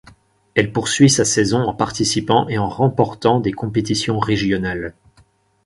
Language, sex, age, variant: French, male, 30-39, Français de métropole